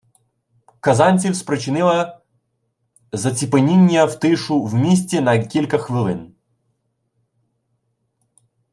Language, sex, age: Ukrainian, male, 19-29